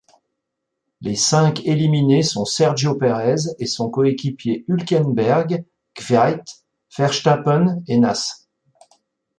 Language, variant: French, Français de métropole